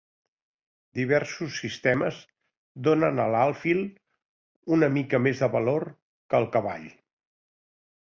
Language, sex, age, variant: Catalan, male, 60-69, Central